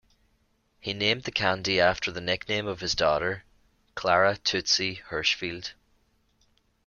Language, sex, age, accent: English, male, 30-39, Irish English